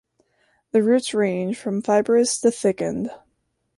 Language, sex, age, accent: English, female, under 19, United States English